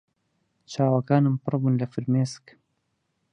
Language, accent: Central Kurdish, سۆرانی